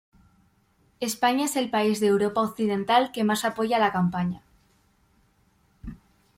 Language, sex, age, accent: Spanish, female, under 19, España: Norte peninsular (Asturias, Castilla y León, Cantabria, País Vasco, Navarra, Aragón, La Rioja, Guadalajara, Cuenca)